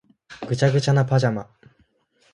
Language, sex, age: Japanese, male, 19-29